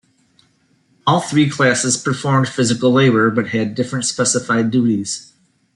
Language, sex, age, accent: English, male, 50-59, United States English